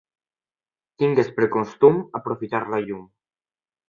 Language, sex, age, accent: Catalan, male, under 19, valencià